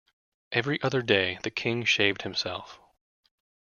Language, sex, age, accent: English, male, 30-39, United States English